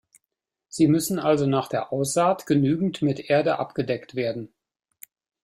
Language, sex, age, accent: German, male, 50-59, Deutschland Deutsch